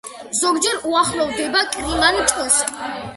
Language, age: Georgian, under 19